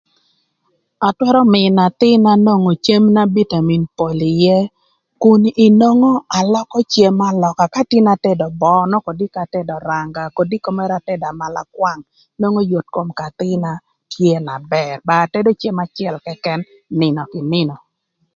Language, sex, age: Thur, female, 50-59